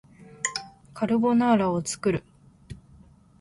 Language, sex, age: Japanese, female, 19-29